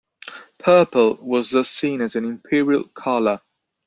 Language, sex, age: English, male, 30-39